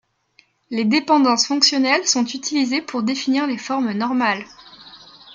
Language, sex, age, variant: French, female, 19-29, Français de métropole